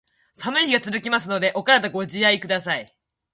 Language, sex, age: Japanese, female, 19-29